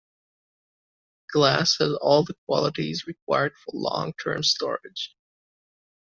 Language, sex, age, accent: English, male, 30-39, United States English